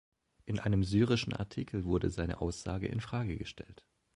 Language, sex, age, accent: German, male, 30-39, Deutschland Deutsch